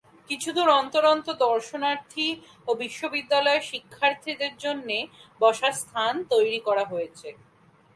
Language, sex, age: Bengali, female, 19-29